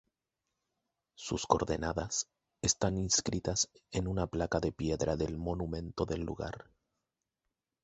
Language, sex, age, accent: Spanish, male, 19-29, Chileno: Chile, Cuyo